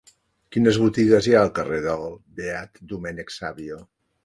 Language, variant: Catalan, Central